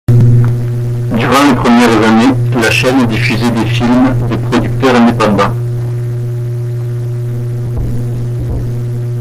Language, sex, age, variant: French, male, 19-29, Français de métropole